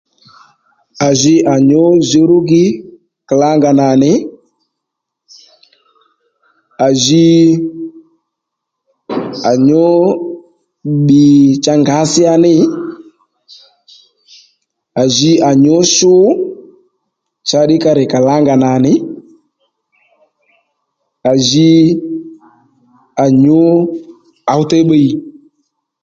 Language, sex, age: Lendu, male, 30-39